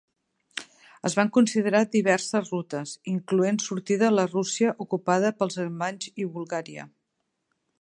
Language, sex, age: Catalan, female, 50-59